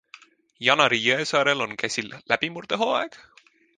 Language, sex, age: Estonian, male, 19-29